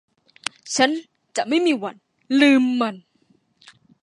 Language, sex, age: Thai, female, 19-29